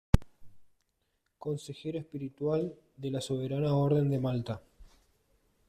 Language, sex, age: Spanish, male, 30-39